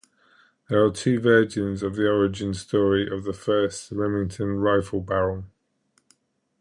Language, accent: English, England English